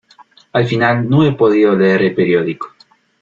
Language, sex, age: Spanish, male, 19-29